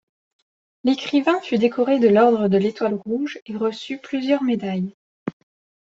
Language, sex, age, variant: French, female, 19-29, Français de métropole